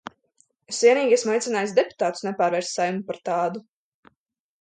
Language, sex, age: Latvian, female, under 19